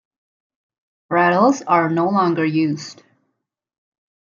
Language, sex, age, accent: English, female, 19-29, United States English